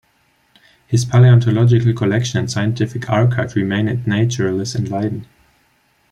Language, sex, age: English, male, 19-29